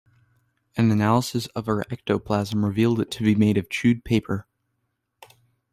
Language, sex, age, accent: English, male, under 19, United States English